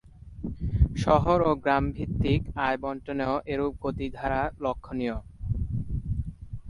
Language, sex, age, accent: Bengali, male, 19-29, Standard Bengali